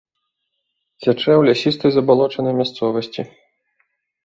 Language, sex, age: Belarusian, male, 30-39